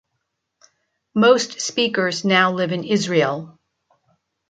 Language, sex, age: English, female, 60-69